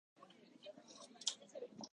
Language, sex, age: Japanese, female, 19-29